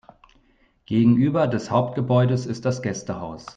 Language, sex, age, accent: German, male, 30-39, Deutschland Deutsch